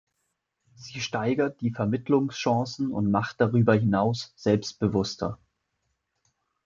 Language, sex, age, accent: German, male, 19-29, Deutschland Deutsch